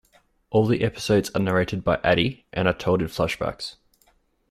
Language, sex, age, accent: English, male, 19-29, Australian English